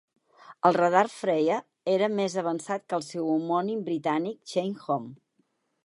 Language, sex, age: Catalan, female, 60-69